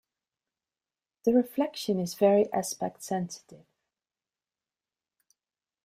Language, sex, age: English, female, 40-49